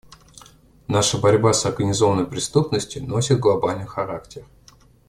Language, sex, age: Russian, male, 30-39